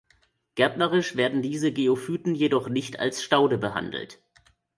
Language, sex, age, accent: German, male, 19-29, Deutschland Deutsch